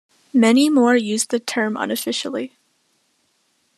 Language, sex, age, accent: English, female, under 19, United States English